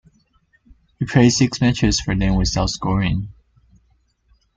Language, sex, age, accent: English, female, 19-29, Hong Kong English